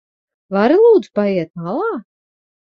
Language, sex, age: Latvian, female, 40-49